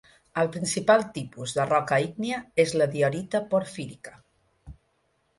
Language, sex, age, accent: Catalan, female, 40-49, balear; central